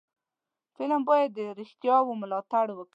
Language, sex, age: Pashto, female, 19-29